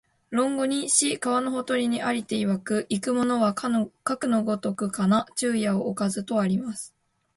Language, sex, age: Japanese, female, 19-29